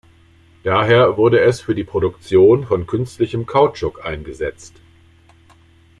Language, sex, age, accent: German, male, 50-59, Deutschland Deutsch